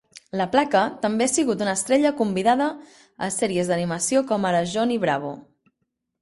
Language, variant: Catalan, Central